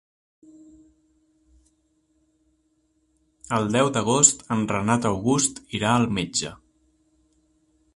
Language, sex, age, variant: Catalan, male, 30-39, Central